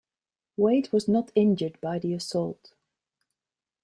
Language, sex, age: English, female, 40-49